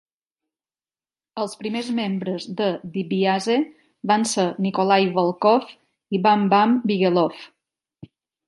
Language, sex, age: Catalan, female, 40-49